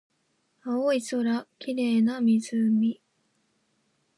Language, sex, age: Japanese, female, 19-29